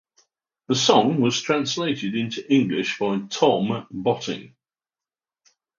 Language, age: English, 60-69